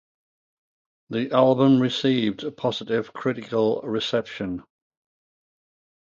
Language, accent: English, England English